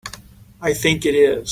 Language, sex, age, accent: English, male, 50-59, United States English